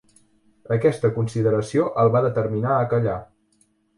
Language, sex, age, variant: Catalan, male, 19-29, Central